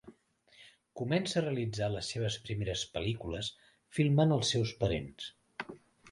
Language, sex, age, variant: Catalan, male, 40-49, Central